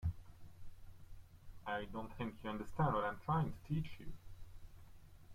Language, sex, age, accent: English, male, 30-39, England English